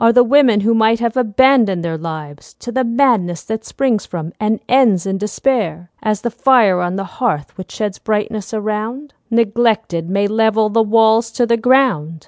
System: none